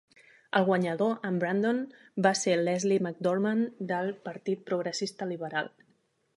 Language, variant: Catalan, Nord-Occidental